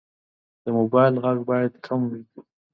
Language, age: Pashto, 19-29